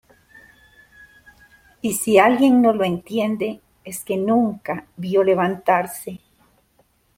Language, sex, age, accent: Spanish, female, 50-59, América central